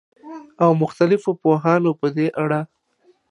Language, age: Pashto, 30-39